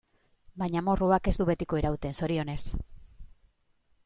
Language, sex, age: Basque, female, 40-49